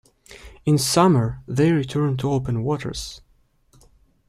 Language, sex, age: English, male, 19-29